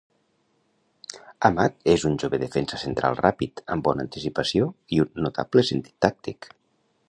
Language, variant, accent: Catalan, Nord-Occidental, nord-occidental